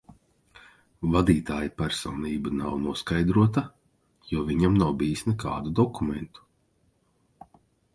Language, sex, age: Latvian, male, 40-49